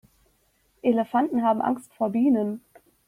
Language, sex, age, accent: German, female, 19-29, Deutschland Deutsch